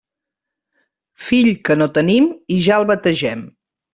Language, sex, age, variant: Catalan, female, 50-59, Central